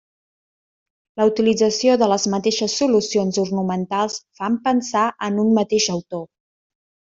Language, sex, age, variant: Catalan, female, 30-39, Central